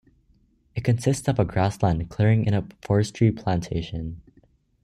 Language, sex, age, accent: English, male, under 19, United States English